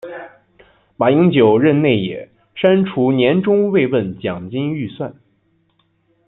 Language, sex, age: Chinese, male, 19-29